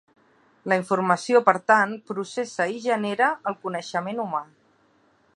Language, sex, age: Catalan, female, 30-39